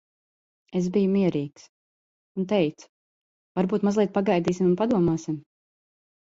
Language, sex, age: Latvian, female, 30-39